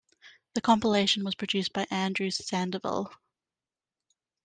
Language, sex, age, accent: English, female, 19-29, Australian English